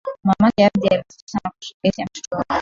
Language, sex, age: Swahili, female, 19-29